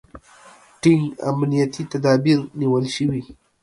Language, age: Pashto, 19-29